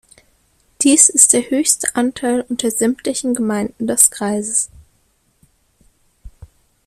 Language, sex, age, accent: German, female, 19-29, Deutschland Deutsch